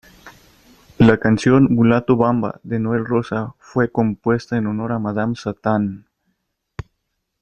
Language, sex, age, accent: Spanish, male, 19-29, México